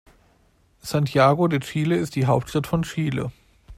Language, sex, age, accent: German, male, 19-29, Deutschland Deutsch